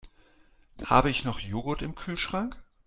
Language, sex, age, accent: German, male, 40-49, Deutschland Deutsch